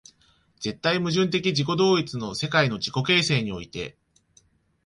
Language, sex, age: Japanese, male, 19-29